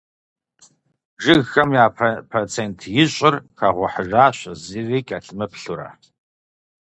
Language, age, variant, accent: Kabardian, 40-49, Адыгэбзэ (Къэбэрдей, Кирил, псоми зэдай), Джылэхъстэней (Gilahsteney)